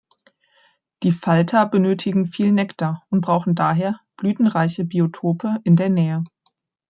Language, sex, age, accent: German, female, 30-39, Deutschland Deutsch